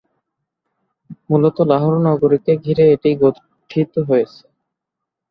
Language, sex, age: Bengali, male, 19-29